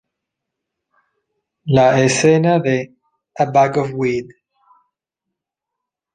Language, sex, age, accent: Spanish, male, 40-49, Andino-Pacífico: Colombia, Perú, Ecuador, oeste de Bolivia y Venezuela andina